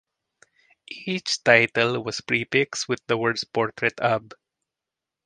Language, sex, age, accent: English, male, 40-49, Filipino